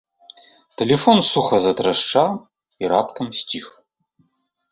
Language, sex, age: Belarusian, male, 40-49